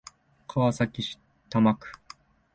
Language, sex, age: Japanese, male, 19-29